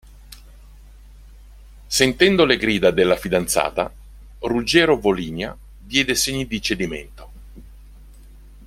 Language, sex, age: Italian, male, 50-59